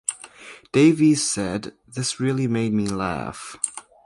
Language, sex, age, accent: English, male, under 19, Canadian English